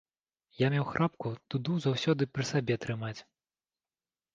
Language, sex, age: Belarusian, male, 30-39